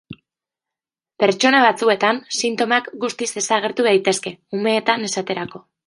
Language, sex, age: Basque, female, 19-29